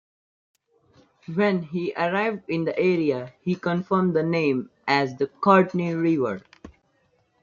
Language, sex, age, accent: English, male, under 19, India and South Asia (India, Pakistan, Sri Lanka)